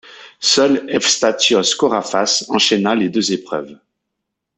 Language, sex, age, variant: French, male, 30-39, Français de métropole